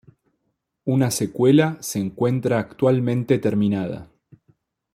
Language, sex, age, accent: Spanish, male, 30-39, Rioplatense: Argentina, Uruguay, este de Bolivia, Paraguay